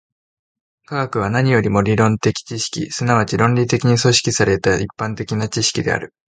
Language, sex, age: Japanese, male, 19-29